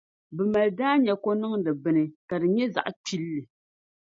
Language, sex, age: Dagbani, female, 30-39